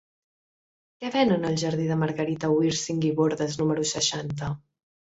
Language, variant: Catalan, Central